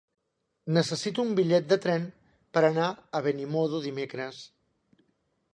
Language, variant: Catalan, Central